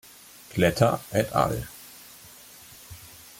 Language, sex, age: German, male, 30-39